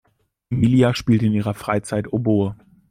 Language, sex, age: German, male, 19-29